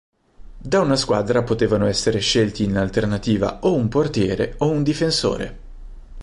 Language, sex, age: Italian, male, 30-39